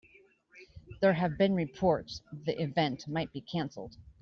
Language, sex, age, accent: English, female, 40-49, United States English